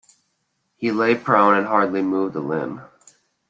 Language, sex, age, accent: English, male, 19-29, United States English